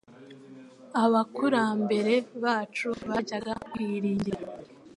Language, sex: Kinyarwanda, female